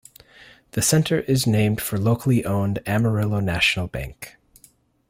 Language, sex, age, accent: English, male, 30-39, United States English